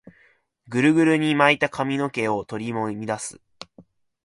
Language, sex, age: Japanese, male, 19-29